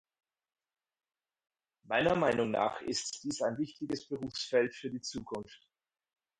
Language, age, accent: German, 30-39, Deutschland Deutsch